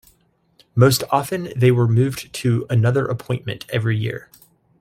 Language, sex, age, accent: English, male, 30-39, United States English